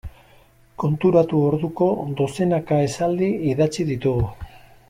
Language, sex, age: Basque, male, 60-69